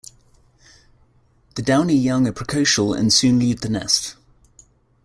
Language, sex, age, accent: English, male, 30-39, England English